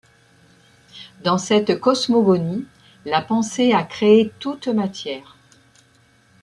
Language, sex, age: French, female, 60-69